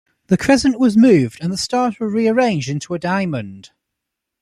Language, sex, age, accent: English, male, 19-29, England English